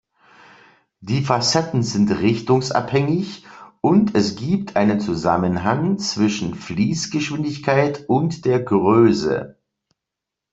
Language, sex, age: German, male, 40-49